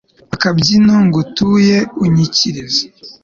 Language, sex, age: Kinyarwanda, male, 19-29